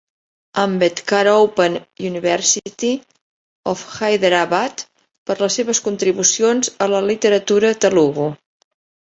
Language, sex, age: Catalan, female, 60-69